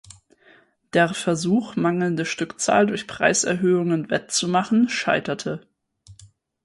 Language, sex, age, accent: German, female, 19-29, Deutschland Deutsch